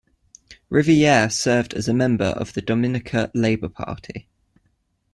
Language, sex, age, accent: English, male, 19-29, England English